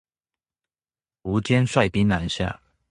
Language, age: Chinese, 30-39